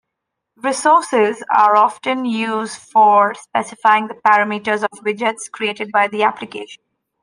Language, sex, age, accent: English, female, 19-29, India and South Asia (India, Pakistan, Sri Lanka)